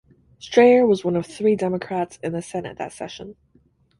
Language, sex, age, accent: English, female, 19-29, United States English